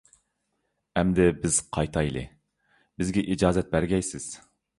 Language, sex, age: Uyghur, male, 30-39